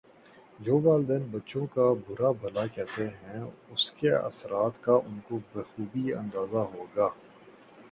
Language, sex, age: Urdu, male, 19-29